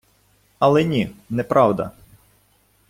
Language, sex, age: Ukrainian, male, 40-49